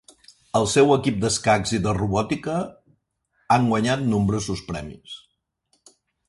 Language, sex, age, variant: Catalan, male, 50-59, Central